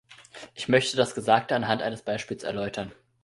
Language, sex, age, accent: German, male, 19-29, Deutschland Deutsch